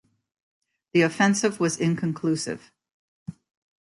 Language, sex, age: English, female, 60-69